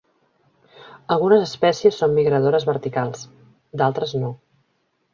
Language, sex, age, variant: Catalan, female, 40-49, Central